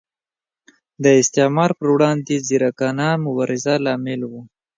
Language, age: Pashto, 19-29